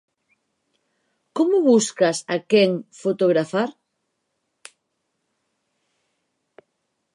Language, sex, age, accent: Galician, female, 30-39, Normativo (estándar)